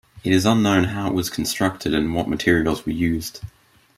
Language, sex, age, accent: English, male, under 19, Australian English